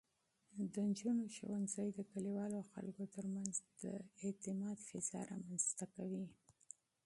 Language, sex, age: Pashto, female, 30-39